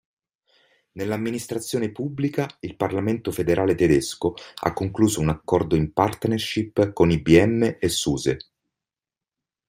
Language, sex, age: Italian, male, 40-49